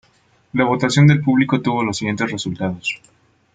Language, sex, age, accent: Spanish, male, 30-39, México